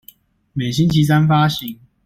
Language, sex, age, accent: Chinese, male, 19-29, 出生地：臺北市